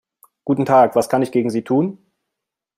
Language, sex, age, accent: German, male, 30-39, Deutschland Deutsch